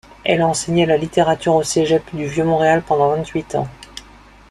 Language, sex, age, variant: French, male, 30-39, Français de métropole